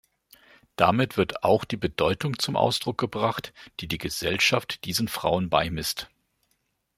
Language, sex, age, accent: German, male, 50-59, Deutschland Deutsch